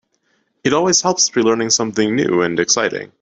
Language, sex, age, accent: English, male, under 19, United States English